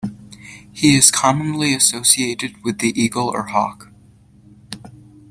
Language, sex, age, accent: English, male, under 19, United States English